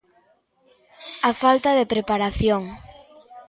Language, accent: Galician, Normativo (estándar)